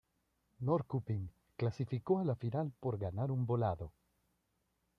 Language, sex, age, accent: Spanish, male, 19-29, América central